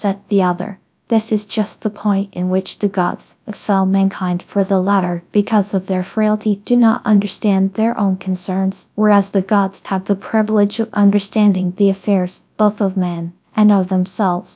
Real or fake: fake